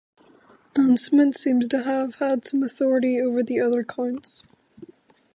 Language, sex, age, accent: English, female, under 19, Irish English